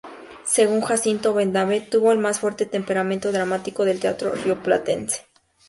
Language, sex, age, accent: Spanish, female, under 19, México